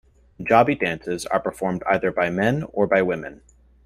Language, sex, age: English, male, 19-29